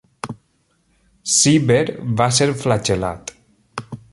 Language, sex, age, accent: Catalan, male, 30-39, valencià